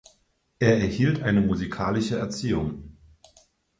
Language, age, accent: German, 19-29, Deutschland Deutsch